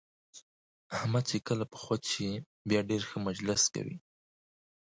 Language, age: Pashto, 19-29